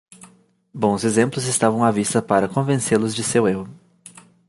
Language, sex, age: Portuguese, male, 19-29